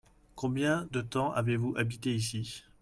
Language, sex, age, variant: French, male, 30-39, Français de métropole